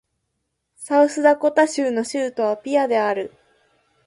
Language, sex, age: Japanese, female, 19-29